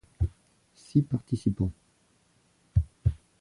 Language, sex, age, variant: French, male, 50-59, Français de métropole